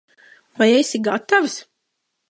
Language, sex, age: Latvian, male, under 19